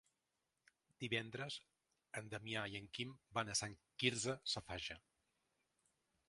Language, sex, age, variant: Catalan, male, 40-49, Central